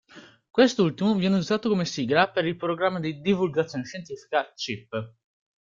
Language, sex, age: Italian, male, under 19